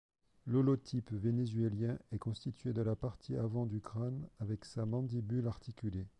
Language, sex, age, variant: French, male, 40-49, Français de métropole